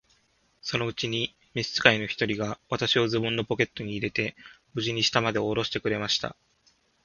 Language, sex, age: Japanese, male, 19-29